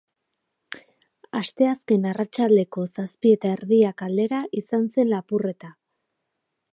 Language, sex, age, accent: Basque, female, 30-39, Erdialdekoa edo Nafarra (Gipuzkoa, Nafarroa)